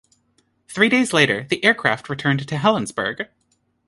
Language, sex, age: English, female, 30-39